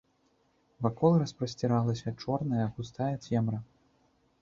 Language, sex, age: Belarusian, male, 19-29